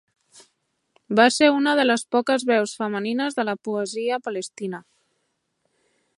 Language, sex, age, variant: Catalan, male, 30-39, Central